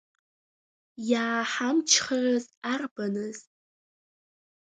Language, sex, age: Abkhazian, female, under 19